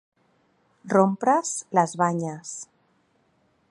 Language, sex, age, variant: Catalan, female, 40-49, Central